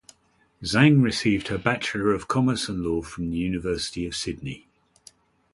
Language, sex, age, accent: English, male, 60-69, England English